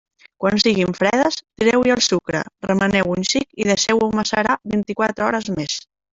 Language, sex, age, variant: Catalan, female, 19-29, Central